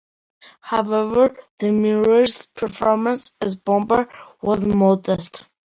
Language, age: English, under 19